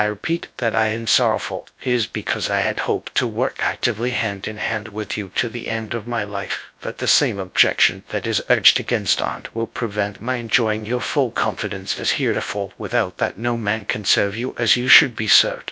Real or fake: fake